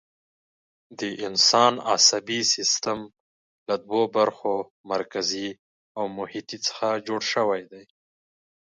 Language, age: Pashto, 30-39